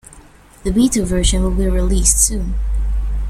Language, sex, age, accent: English, female, under 19, England English